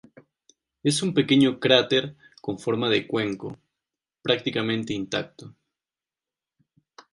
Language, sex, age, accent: Spanish, male, 19-29, Andino-Pacífico: Colombia, Perú, Ecuador, oeste de Bolivia y Venezuela andina